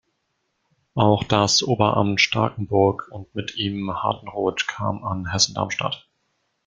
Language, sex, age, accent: German, male, 19-29, Deutschland Deutsch